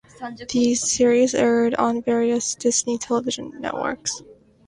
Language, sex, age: English, female, 19-29